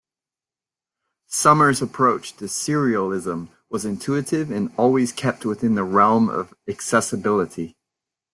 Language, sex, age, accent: English, male, 40-49, United States English